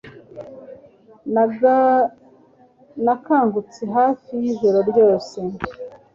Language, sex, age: Kinyarwanda, male, 19-29